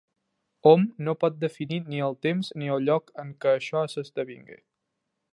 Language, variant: Catalan, Central